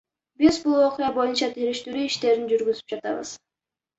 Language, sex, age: Kyrgyz, female, under 19